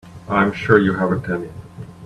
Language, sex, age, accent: English, male, 50-59, Canadian English